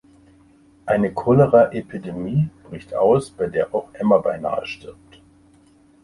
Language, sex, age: German, male, 60-69